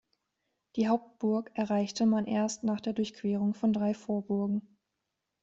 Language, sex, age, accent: German, female, 19-29, Deutschland Deutsch